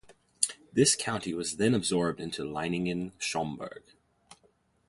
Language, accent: English, United States English